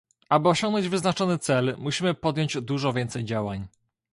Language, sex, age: Polish, male, 19-29